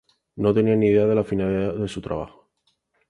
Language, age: Spanish, 19-29